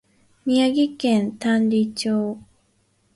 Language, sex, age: Japanese, female, 19-29